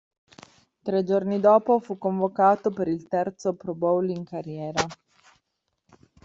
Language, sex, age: Italian, female, 30-39